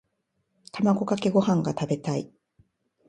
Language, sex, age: Japanese, female, 40-49